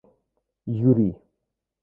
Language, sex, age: Russian, male, 19-29